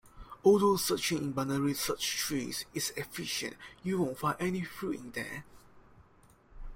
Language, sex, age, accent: English, male, 19-29, Malaysian English